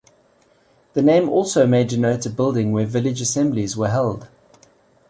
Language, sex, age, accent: English, male, 40-49, Southern African (South Africa, Zimbabwe, Namibia)